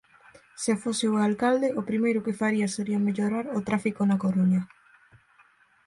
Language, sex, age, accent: Galician, female, under 19, Normativo (estándar)